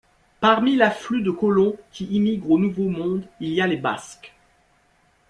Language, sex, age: French, male, 30-39